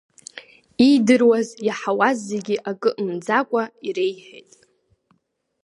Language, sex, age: Abkhazian, female, 19-29